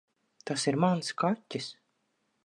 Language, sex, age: Latvian, female, 40-49